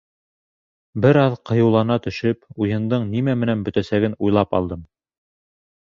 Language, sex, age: Bashkir, male, 19-29